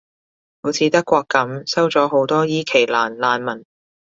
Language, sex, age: Cantonese, female, 19-29